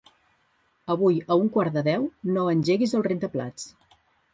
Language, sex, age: Catalan, female, 50-59